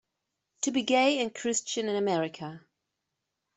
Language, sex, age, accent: German, female, 30-39, Deutschland Deutsch